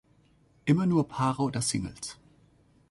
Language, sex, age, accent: German, male, 30-39, Deutschland Deutsch